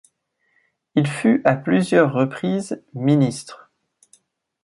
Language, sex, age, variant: French, male, 19-29, Français de métropole